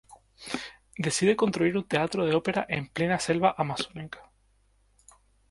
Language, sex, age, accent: Spanish, male, 19-29, España: Islas Canarias